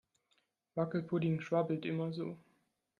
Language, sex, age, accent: German, male, 19-29, Deutschland Deutsch